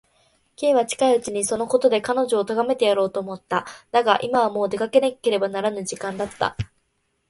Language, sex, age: Japanese, female, 19-29